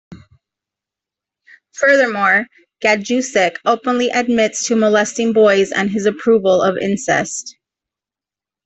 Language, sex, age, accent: English, female, 40-49, United States English